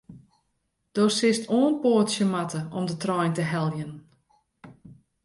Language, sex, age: Western Frisian, female, 40-49